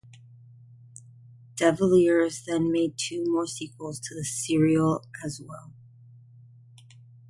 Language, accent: English, United States English